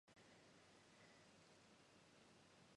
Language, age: English, 19-29